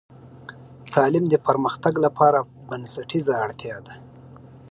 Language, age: Pashto, 30-39